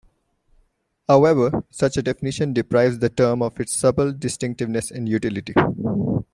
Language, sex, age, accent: English, male, 19-29, India and South Asia (India, Pakistan, Sri Lanka)